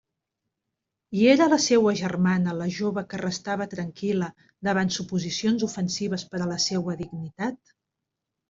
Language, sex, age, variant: Catalan, female, 50-59, Central